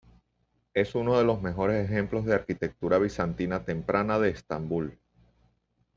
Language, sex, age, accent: Spanish, male, 40-49, Caribe: Cuba, Venezuela, Puerto Rico, República Dominicana, Panamá, Colombia caribeña, México caribeño, Costa del golfo de México